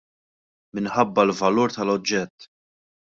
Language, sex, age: Maltese, male, 19-29